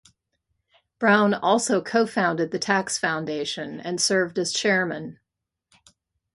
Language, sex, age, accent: English, female, 60-69, United States English